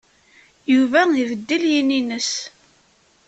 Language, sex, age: Kabyle, female, 30-39